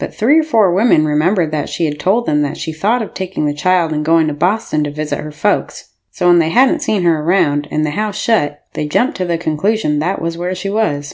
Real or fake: real